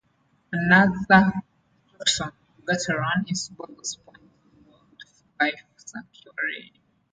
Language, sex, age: English, female, 19-29